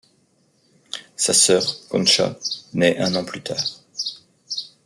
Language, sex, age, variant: French, male, 40-49, Français de métropole